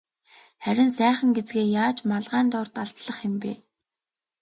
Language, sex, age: Mongolian, female, 19-29